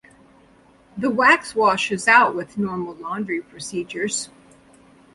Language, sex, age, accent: English, female, 50-59, United States English